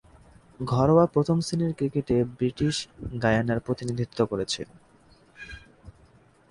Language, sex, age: Bengali, male, 19-29